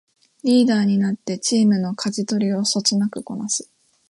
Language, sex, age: Japanese, female, 19-29